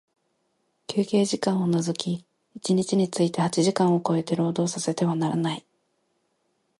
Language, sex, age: Japanese, female, 19-29